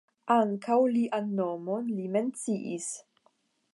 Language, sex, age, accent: Esperanto, female, 19-29, Internacia